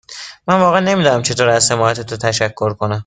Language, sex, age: Persian, male, 19-29